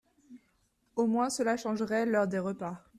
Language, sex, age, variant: French, female, 19-29, Français de métropole